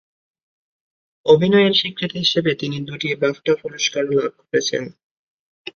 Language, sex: Bengali, male